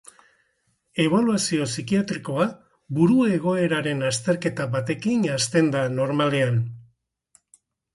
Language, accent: Basque, Mendebalekoa (Araba, Bizkaia, Gipuzkoako mendebaleko herri batzuk)